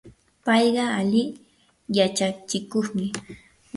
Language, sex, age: Yanahuanca Pasco Quechua, female, 19-29